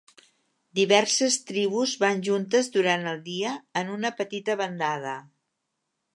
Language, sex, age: Catalan, female, 60-69